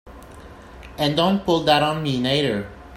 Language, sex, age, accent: English, male, 19-29, Canadian English